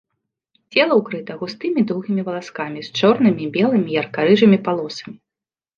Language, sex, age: Belarusian, female, 30-39